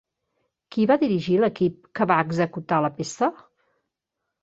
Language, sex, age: Catalan, female, 40-49